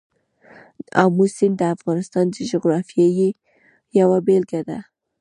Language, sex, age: Pashto, female, 19-29